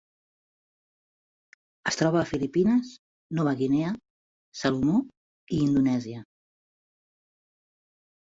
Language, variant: Catalan, Central